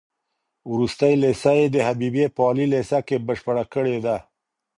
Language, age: Pashto, 50-59